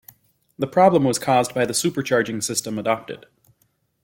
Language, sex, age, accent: English, male, 40-49, United States English